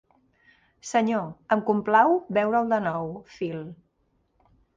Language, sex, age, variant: Catalan, female, 50-59, Central